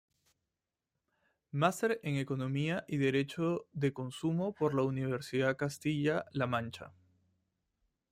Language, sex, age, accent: Spanish, male, 30-39, Andino-Pacífico: Colombia, Perú, Ecuador, oeste de Bolivia y Venezuela andina